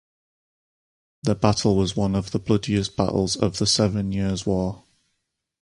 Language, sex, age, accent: English, male, 30-39, England English